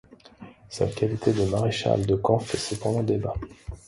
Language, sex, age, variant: French, male, 30-39, Français de métropole